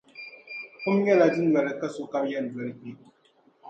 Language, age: Dagbani, 19-29